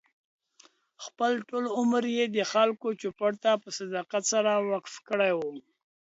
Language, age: Pashto, 50-59